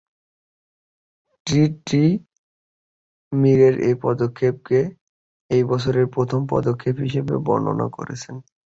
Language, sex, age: Bengali, male, 19-29